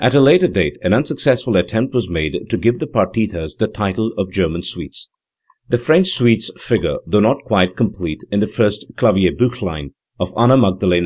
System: none